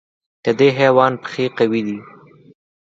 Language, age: Pashto, under 19